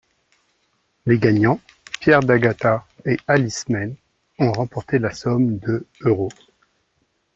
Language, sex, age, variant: French, male, 40-49, Français de métropole